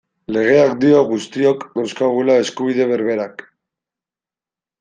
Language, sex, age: Basque, male, 19-29